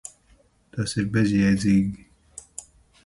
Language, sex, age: Latvian, male, 50-59